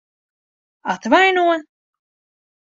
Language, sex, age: Latvian, female, 19-29